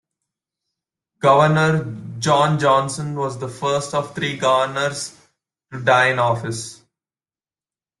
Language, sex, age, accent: English, male, 19-29, India and South Asia (India, Pakistan, Sri Lanka)